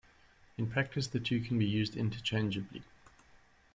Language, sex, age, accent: English, male, 50-59, Southern African (South Africa, Zimbabwe, Namibia)